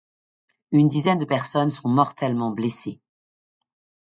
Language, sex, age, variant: French, female, 40-49, Français de métropole